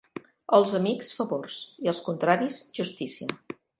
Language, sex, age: Catalan, female, 50-59